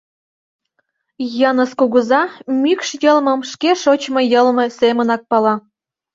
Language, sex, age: Mari, female, 19-29